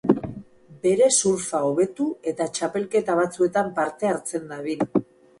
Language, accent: Basque, Mendebalekoa (Araba, Bizkaia, Gipuzkoako mendebaleko herri batzuk)